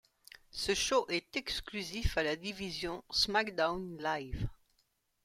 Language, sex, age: French, female, 50-59